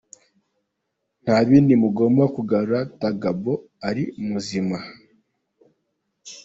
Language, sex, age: Kinyarwanda, male, 19-29